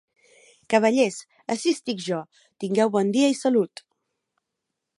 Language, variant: Catalan, Central